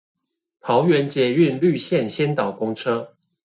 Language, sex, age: Chinese, male, 30-39